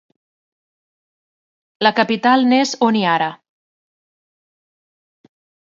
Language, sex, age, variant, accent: Catalan, female, 40-49, Central, central